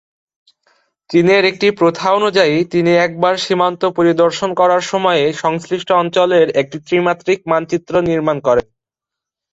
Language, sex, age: Bengali, male, 19-29